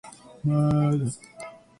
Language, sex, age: Japanese, male, 19-29